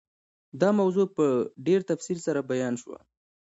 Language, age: Pashto, 19-29